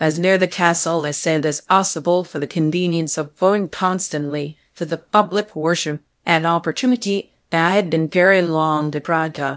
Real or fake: fake